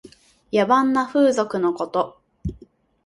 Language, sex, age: Japanese, female, 19-29